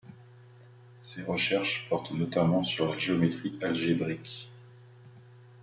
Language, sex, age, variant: French, male, 40-49, Français de métropole